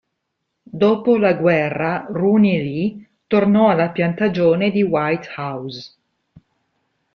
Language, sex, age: Italian, female, 40-49